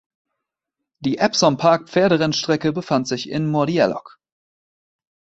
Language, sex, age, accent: German, male, 19-29, Deutschland Deutsch